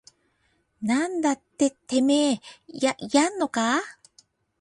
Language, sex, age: Japanese, female, 40-49